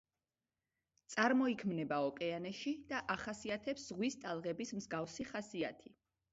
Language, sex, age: Georgian, female, 30-39